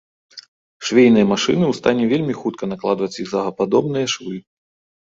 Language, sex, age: Belarusian, male, 30-39